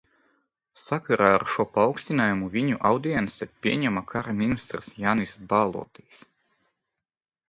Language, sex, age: Latvian, male, 19-29